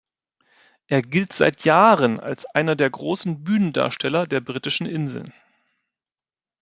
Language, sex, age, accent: German, male, 40-49, Deutschland Deutsch